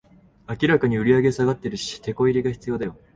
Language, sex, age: Japanese, male, 19-29